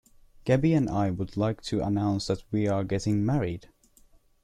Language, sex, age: English, male, under 19